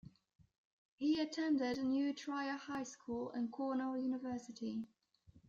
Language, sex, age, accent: English, female, under 19, England English